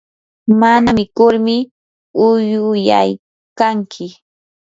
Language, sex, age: Yanahuanca Pasco Quechua, female, 19-29